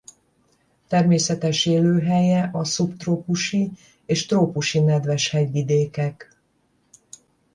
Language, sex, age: Hungarian, female, 60-69